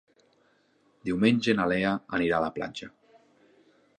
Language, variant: Catalan, Nord-Occidental